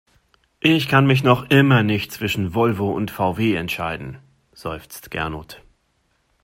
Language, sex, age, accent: German, male, 40-49, Deutschland Deutsch